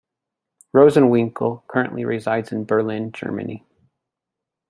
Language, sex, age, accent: English, male, 30-39, United States English